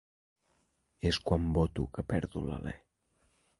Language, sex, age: Catalan, male, 19-29